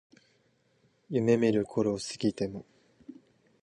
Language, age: Japanese, 19-29